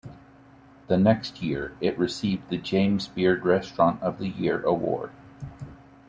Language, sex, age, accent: English, male, 40-49, United States English